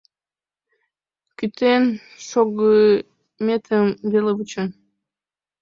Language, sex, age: Mari, female, 19-29